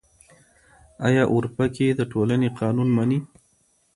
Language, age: Pashto, 30-39